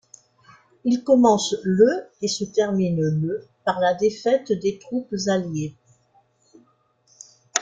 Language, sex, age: French, female, 60-69